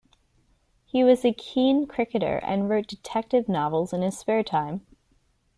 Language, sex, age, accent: English, female, 19-29, United States English